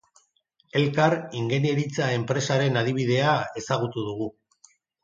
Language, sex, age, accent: Basque, male, 50-59, Mendebalekoa (Araba, Bizkaia, Gipuzkoako mendebaleko herri batzuk)